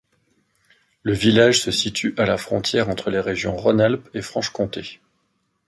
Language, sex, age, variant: French, male, 40-49, Français de métropole